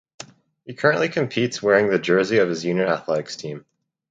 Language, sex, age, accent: English, male, under 19, United States English